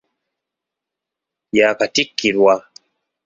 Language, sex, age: Ganda, male, 19-29